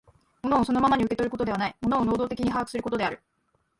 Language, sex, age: Japanese, female, under 19